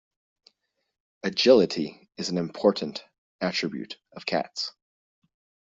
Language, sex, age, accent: English, male, 30-39, United States English